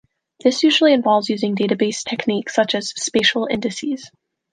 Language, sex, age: English, female, 19-29